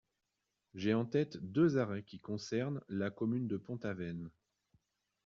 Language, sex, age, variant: French, male, 30-39, Français de métropole